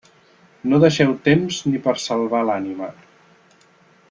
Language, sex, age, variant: Catalan, male, 50-59, Central